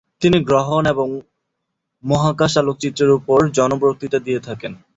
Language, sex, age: Bengali, male, 19-29